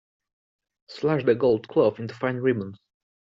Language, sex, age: English, male, 19-29